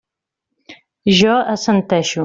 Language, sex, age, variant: Catalan, female, 30-39, Central